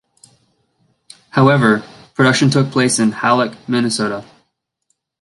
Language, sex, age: English, male, 19-29